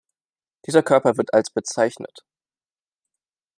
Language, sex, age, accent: German, male, 19-29, Deutschland Deutsch